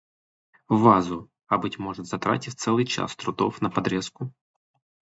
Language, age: Russian, 30-39